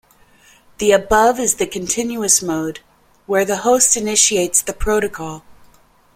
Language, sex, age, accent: English, female, 40-49, United States English